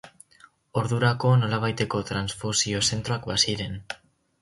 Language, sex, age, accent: Basque, male, under 19, Mendebalekoa (Araba, Bizkaia, Gipuzkoako mendebaleko herri batzuk)